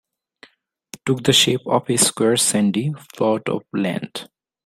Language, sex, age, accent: English, male, 19-29, India and South Asia (India, Pakistan, Sri Lanka)